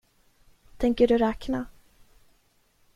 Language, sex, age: Swedish, female, 19-29